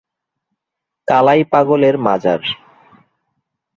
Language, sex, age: Bengali, male, 19-29